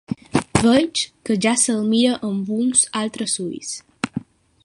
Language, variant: Catalan, Balear